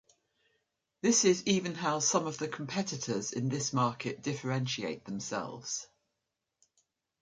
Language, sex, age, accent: English, female, 60-69, England English